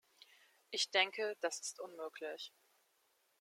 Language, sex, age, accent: German, female, 30-39, Deutschland Deutsch